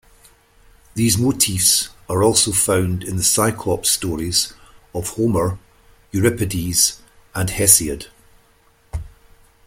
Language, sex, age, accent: English, male, 50-59, Scottish English